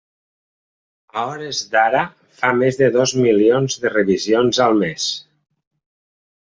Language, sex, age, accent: Catalan, male, 40-49, valencià